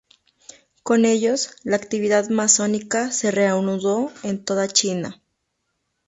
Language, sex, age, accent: Spanish, female, 19-29, México